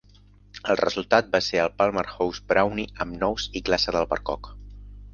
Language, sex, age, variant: Catalan, male, under 19, Central